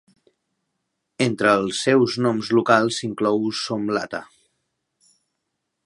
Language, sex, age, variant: Catalan, male, 30-39, Central